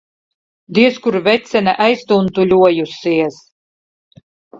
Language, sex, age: Latvian, female, 50-59